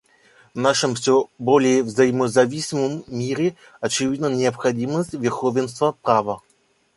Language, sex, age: Russian, male, 19-29